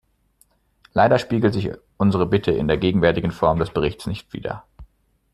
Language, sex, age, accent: German, male, 30-39, Deutschland Deutsch